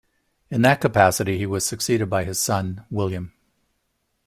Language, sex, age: English, male, 60-69